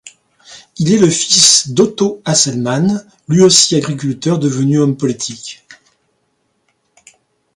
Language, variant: French, Français de métropole